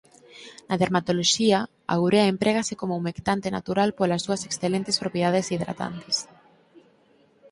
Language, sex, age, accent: Galician, female, under 19, Normativo (estándar)